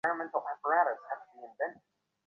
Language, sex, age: Bengali, male, 19-29